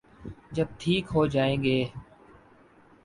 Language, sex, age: Urdu, male, 19-29